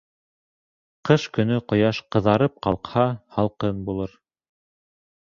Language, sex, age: Bashkir, male, 19-29